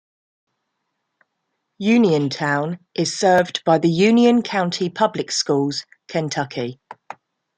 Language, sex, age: English, female, 30-39